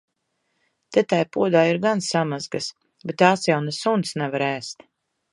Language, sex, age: Latvian, female, 40-49